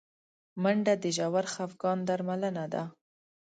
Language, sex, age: Pashto, female, 19-29